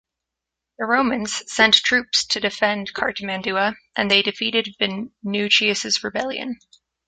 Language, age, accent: English, 19-29, United States English